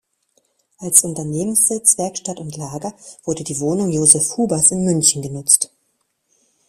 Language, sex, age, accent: German, female, 30-39, Deutschland Deutsch